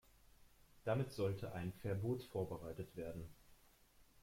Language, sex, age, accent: German, male, 19-29, Deutschland Deutsch